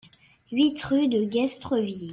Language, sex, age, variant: French, female, under 19, Français de métropole